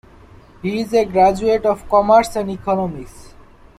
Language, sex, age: English, male, 19-29